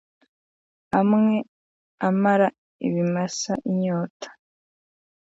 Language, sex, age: Kinyarwanda, female, 19-29